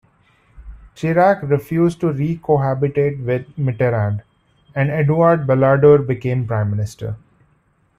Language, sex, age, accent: English, male, 30-39, India and South Asia (India, Pakistan, Sri Lanka)